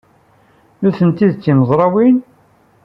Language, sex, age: Kabyle, male, 40-49